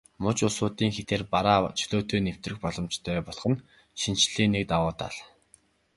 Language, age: Mongolian, 19-29